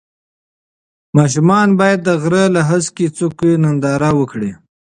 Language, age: Pashto, 30-39